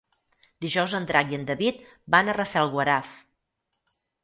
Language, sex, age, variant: Catalan, female, 50-59, Central